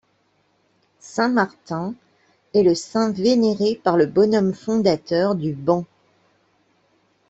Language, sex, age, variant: French, female, 50-59, Français de métropole